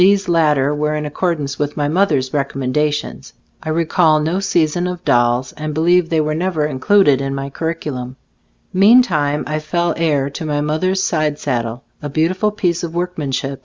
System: none